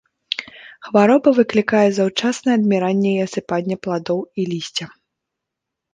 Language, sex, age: Belarusian, female, 19-29